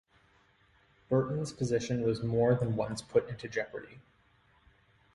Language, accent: English, Canadian English